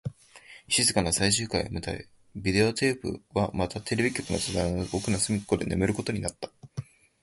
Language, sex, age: Japanese, male, under 19